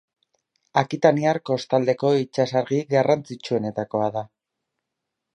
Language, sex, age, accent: Basque, male, 30-39, Mendebalekoa (Araba, Bizkaia, Gipuzkoako mendebaleko herri batzuk)